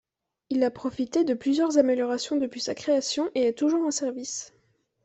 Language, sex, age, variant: French, female, 19-29, Français de métropole